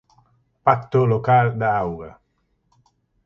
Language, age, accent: Galician, 40-49, Oriental (común en zona oriental)